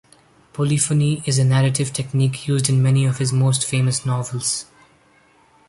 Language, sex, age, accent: English, male, 19-29, India and South Asia (India, Pakistan, Sri Lanka)